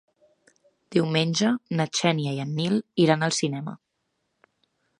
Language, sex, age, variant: Catalan, female, 19-29, Central